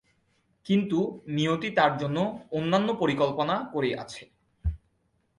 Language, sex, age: Bengali, male, 19-29